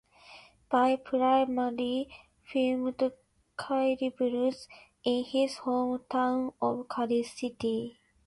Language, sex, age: English, female, 19-29